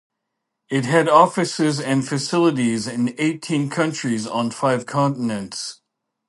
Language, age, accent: English, 50-59, Canadian English